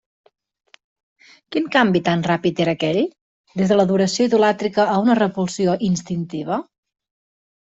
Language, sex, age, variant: Catalan, female, 30-39, Central